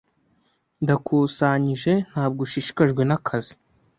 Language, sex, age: Kinyarwanda, male, 19-29